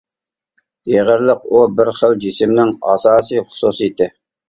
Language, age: Uyghur, 30-39